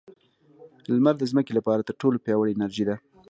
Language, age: Pashto, 19-29